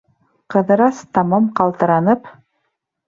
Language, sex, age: Bashkir, female, 40-49